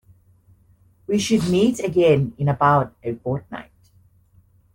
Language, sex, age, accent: English, male, 19-29, Southern African (South Africa, Zimbabwe, Namibia)